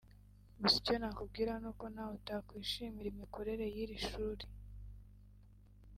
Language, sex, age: Kinyarwanda, female, 19-29